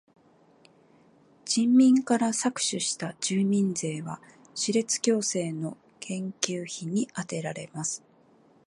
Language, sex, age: Japanese, female, 50-59